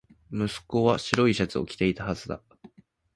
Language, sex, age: Japanese, male, under 19